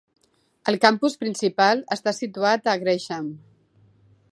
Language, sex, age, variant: Catalan, female, 40-49, Central